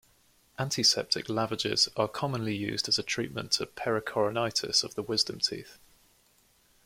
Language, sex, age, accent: English, male, 19-29, England English